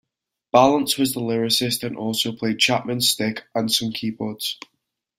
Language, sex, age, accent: English, male, 19-29, England English